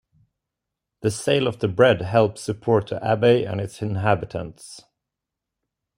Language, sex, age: English, male, 19-29